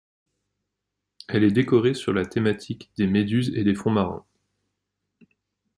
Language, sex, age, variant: French, female, 19-29, Français de métropole